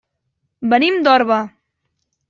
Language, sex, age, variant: Catalan, female, 19-29, Central